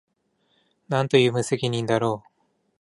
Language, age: Japanese, 40-49